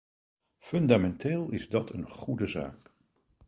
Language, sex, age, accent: Dutch, male, 60-69, Nederlands Nederlands